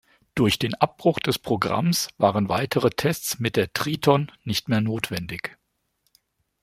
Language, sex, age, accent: German, male, 50-59, Deutschland Deutsch